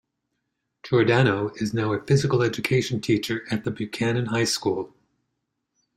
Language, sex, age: English, male, 60-69